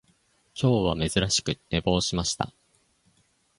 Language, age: Japanese, under 19